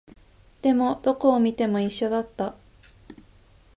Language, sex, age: Japanese, female, 19-29